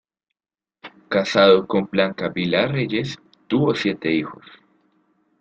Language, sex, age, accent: Spanish, male, 19-29, Andino-Pacífico: Colombia, Perú, Ecuador, oeste de Bolivia y Venezuela andina